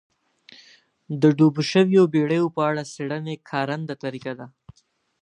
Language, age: Pashto, under 19